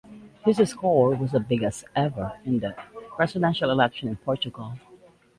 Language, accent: English, United States English